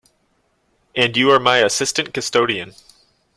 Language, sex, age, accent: English, male, 19-29, United States English